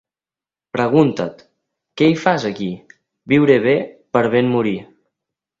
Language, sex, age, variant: Catalan, male, under 19, Central